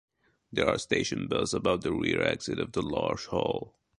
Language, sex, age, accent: English, male, under 19, United States English